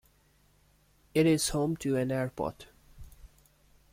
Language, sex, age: English, male, 19-29